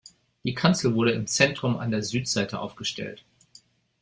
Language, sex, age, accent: German, male, 40-49, Deutschland Deutsch